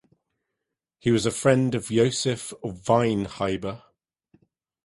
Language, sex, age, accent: English, male, 40-49, England English